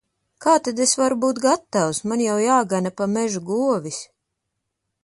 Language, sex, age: Latvian, female, 30-39